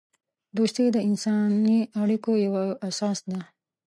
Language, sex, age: Pashto, female, 30-39